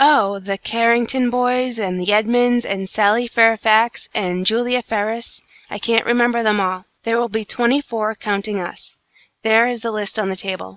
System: none